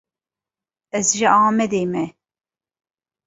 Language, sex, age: Kurdish, female, 30-39